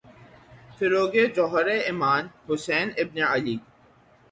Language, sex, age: Urdu, male, 19-29